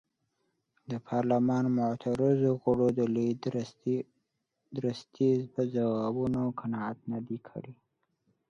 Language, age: Pashto, 19-29